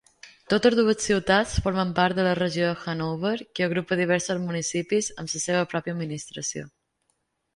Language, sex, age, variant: Catalan, female, 19-29, Balear